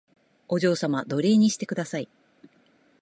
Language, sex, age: Japanese, female, 40-49